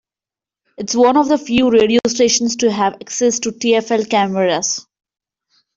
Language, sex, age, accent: English, female, 19-29, India and South Asia (India, Pakistan, Sri Lanka)